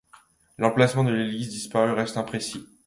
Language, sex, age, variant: French, male, 19-29, Français de métropole